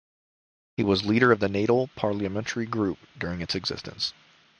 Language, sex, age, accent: English, male, 19-29, United States English